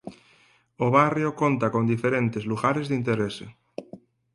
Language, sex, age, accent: Galician, male, 19-29, Atlántico (seseo e gheada)